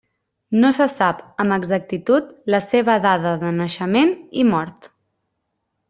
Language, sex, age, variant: Catalan, female, 19-29, Central